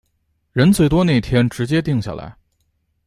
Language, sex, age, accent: Chinese, male, 19-29, 出生地：河北省